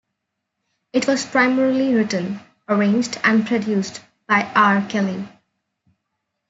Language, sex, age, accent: English, female, 19-29, India and South Asia (India, Pakistan, Sri Lanka)